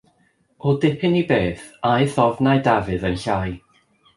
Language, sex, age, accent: Welsh, male, 30-39, Y Deyrnas Unedig Cymraeg